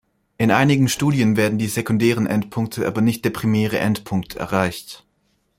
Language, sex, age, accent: German, male, 19-29, Deutschland Deutsch